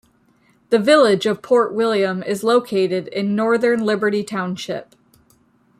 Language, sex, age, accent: English, female, 30-39, United States English